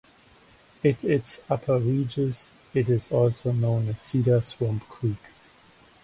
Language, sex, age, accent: English, male, 40-49, German English